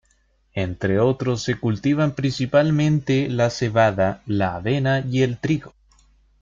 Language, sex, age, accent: Spanish, male, 19-29, España: Centro-Sur peninsular (Madrid, Toledo, Castilla-La Mancha)